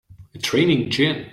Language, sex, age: English, male, 30-39